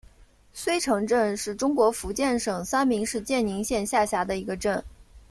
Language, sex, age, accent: Chinese, female, 30-39, 出生地：上海市